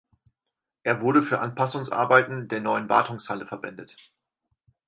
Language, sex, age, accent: German, male, 19-29, Deutschland Deutsch